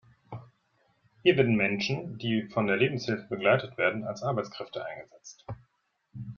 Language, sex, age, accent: German, male, 30-39, Deutschland Deutsch